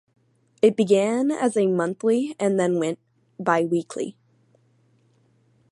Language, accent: English, United States English